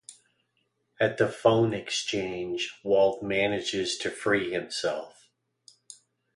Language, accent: English, United States English